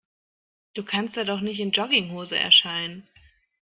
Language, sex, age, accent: German, female, 19-29, Deutschland Deutsch